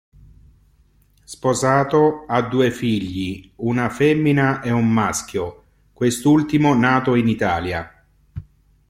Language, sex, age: Italian, male, 50-59